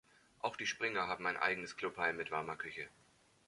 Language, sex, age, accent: German, male, 40-49, Deutschland Deutsch